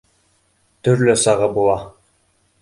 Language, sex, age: Bashkir, male, 19-29